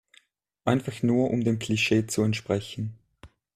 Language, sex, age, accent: German, male, 30-39, Schweizerdeutsch